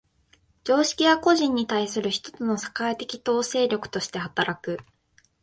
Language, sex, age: Japanese, female, 19-29